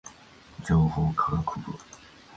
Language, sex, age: Japanese, male, 50-59